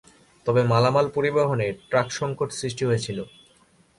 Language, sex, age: Bengali, male, 19-29